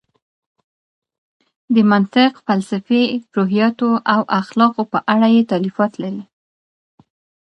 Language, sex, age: Pashto, female, 19-29